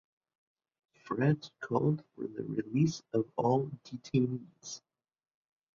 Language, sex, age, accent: English, male, 30-39, United States English